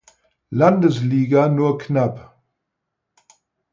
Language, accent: German, Norddeutsch